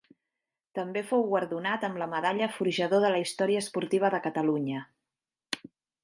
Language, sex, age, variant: Catalan, female, 40-49, Central